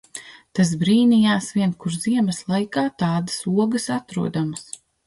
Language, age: Latvian, 30-39